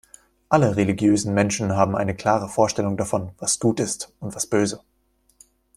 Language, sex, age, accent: German, male, 19-29, Deutschland Deutsch